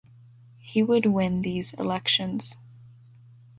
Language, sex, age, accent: English, female, under 19, United States English